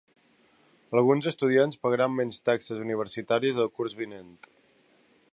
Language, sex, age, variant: Catalan, male, 19-29, Balear